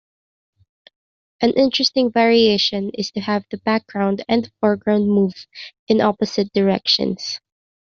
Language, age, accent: English, 19-29, Filipino